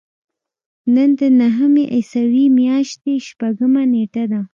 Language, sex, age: Pashto, female, 19-29